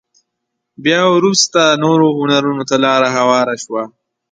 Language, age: Pashto, 19-29